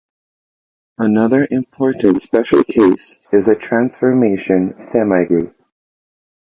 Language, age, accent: English, 30-39, Filipino